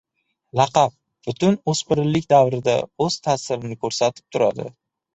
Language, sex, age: Uzbek, male, 19-29